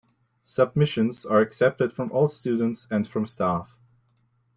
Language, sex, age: English, male, 19-29